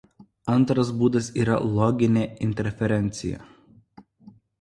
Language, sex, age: Lithuanian, male, 19-29